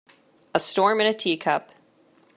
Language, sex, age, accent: English, female, 19-29, Canadian English